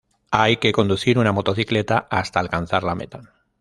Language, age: Spanish, 30-39